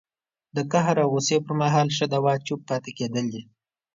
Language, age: Pashto, 30-39